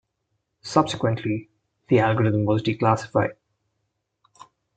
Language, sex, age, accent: English, male, 19-29, India and South Asia (India, Pakistan, Sri Lanka)